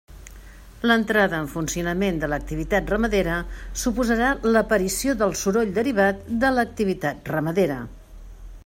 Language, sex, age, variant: Catalan, female, 60-69, Central